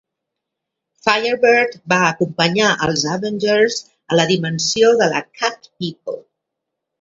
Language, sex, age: Catalan, female, 60-69